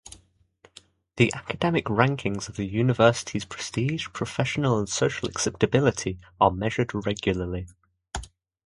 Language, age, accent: English, 19-29, England English